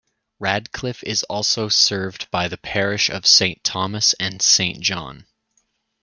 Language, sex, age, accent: English, male, 19-29, Canadian English